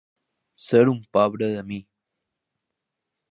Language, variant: Catalan, Balear